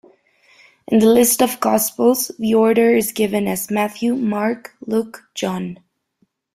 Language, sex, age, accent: English, female, 19-29, United States English